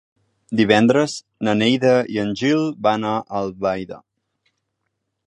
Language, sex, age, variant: Catalan, male, 19-29, Central